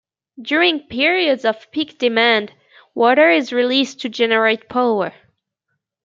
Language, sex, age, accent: English, female, 19-29, Canadian English